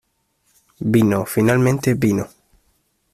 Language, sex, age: Spanish, male, 19-29